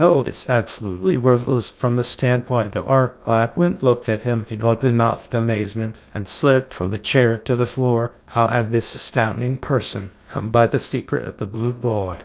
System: TTS, GlowTTS